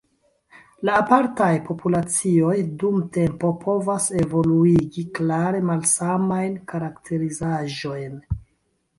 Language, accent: Esperanto, Internacia